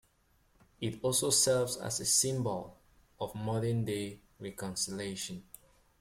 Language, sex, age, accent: English, male, 19-29, England English